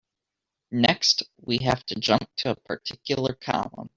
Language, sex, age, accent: English, male, 19-29, United States English